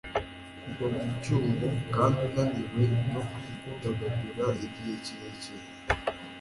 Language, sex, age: Kinyarwanda, male, under 19